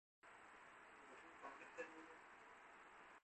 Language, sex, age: Vietnamese, male, 19-29